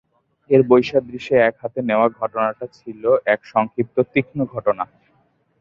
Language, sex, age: Bengali, male, 19-29